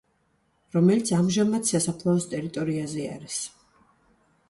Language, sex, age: Georgian, female, 40-49